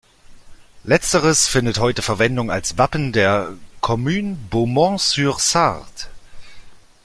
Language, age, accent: German, 30-39, Deutschland Deutsch